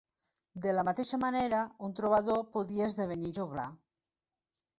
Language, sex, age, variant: Catalan, female, 50-59, Nord-Occidental